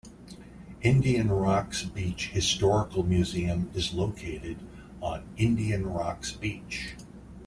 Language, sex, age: English, male, 50-59